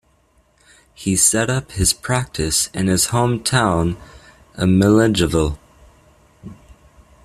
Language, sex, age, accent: English, male, under 19, United States English